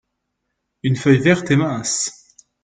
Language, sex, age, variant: French, male, 30-39, Français de métropole